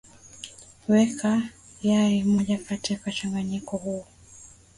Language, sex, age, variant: Swahili, female, 19-29, Kiswahili Sanifu (EA)